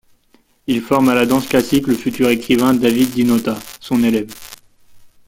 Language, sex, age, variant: French, male, 19-29, Français de métropole